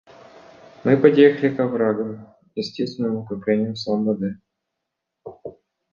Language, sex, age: Russian, male, 19-29